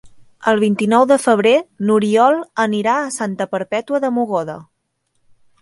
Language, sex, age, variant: Catalan, female, 19-29, Central